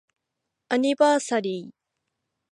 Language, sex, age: Japanese, female, under 19